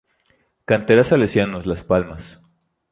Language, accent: Spanish, México